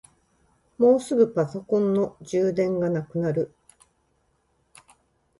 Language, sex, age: Japanese, female, 50-59